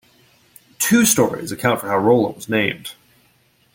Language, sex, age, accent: English, male, 19-29, United States English